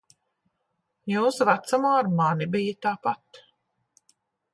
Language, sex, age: Latvian, female, 60-69